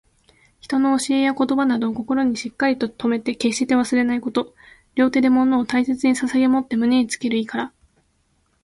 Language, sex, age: Japanese, female, 19-29